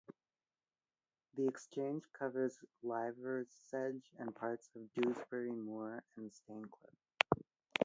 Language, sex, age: English, male, 19-29